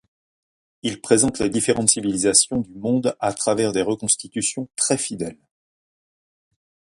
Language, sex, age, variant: French, male, 50-59, Français de métropole